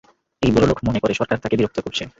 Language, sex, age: Bengali, male, 19-29